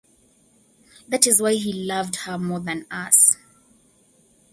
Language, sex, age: English, female, 19-29